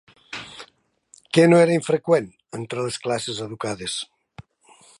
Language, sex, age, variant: Catalan, male, 60-69, Nord-Occidental